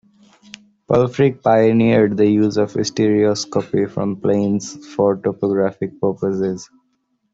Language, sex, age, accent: English, male, 19-29, India and South Asia (India, Pakistan, Sri Lanka)